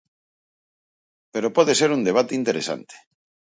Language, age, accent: Galician, 40-49, Central (gheada)